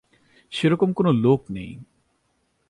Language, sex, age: Bengali, male, 19-29